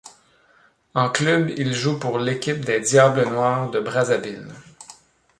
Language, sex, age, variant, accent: French, male, 30-39, Français d'Amérique du Nord, Français du Canada